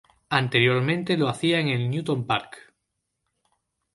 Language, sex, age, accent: Spanish, male, 30-39, España: Norte peninsular (Asturias, Castilla y León, Cantabria, País Vasco, Navarra, Aragón, La Rioja, Guadalajara, Cuenca)